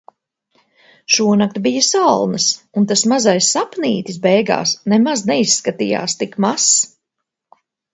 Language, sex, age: Latvian, female, 50-59